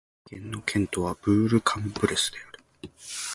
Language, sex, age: Japanese, male, 19-29